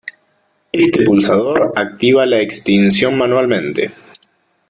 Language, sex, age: Spanish, male, 30-39